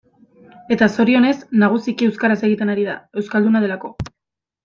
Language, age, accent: Basque, 19-29, Mendebalekoa (Araba, Bizkaia, Gipuzkoako mendebaleko herri batzuk)